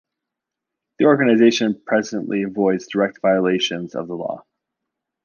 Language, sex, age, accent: English, male, 40-49, Canadian English